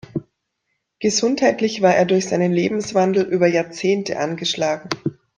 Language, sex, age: German, female, 30-39